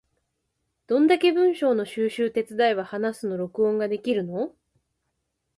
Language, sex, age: Japanese, female, 19-29